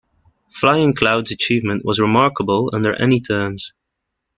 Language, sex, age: English, male, 19-29